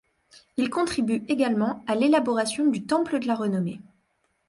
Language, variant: French, Français de métropole